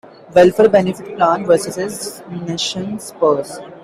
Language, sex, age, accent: English, male, 19-29, India and South Asia (India, Pakistan, Sri Lanka)